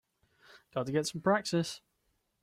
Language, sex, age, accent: English, male, 30-39, England English